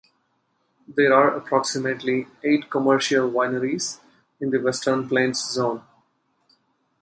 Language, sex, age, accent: English, male, 30-39, India and South Asia (India, Pakistan, Sri Lanka)